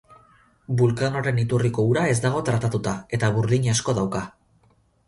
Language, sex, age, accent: Basque, male, 19-29, Mendebalekoa (Araba, Bizkaia, Gipuzkoako mendebaleko herri batzuk)